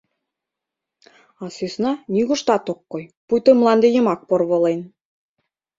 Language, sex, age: Mari, female, 19-29